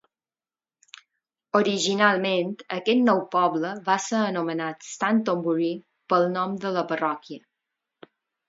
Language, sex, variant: Catalan, female, Balear